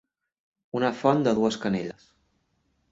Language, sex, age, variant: Catalan, male, 19-29, Central